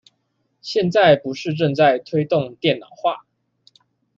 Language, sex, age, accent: Chinese, male, 19-29, 出生地：新北市